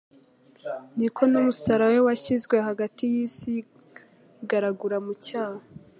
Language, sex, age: Kinyarwanda, female, 19-29